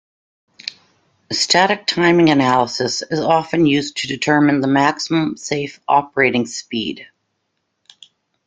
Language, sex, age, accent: English, female, 50-59, United States English